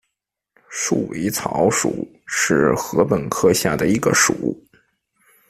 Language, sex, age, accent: Chinese, male, 19-29, 出生地：北京市